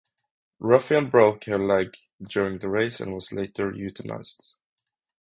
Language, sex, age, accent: English, male, 19-29, United States English; England English